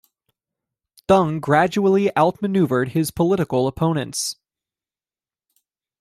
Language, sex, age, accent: English, male, 19-29, United States English